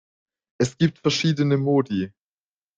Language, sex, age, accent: German, male, under 19, Deutschland Deutsch